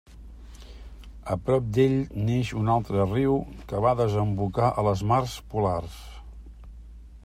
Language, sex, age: Catalan, male, 50-59